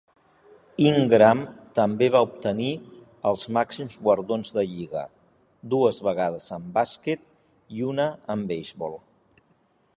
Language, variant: Catalan, Central